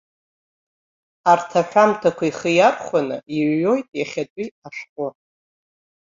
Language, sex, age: Abkhazian, female, 60-69